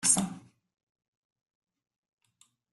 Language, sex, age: Mongolian, female, 19-29